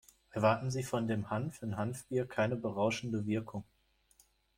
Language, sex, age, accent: German, male, 19-29, Deutschland Deutsch